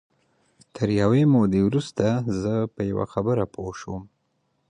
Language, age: Pashto, 19-29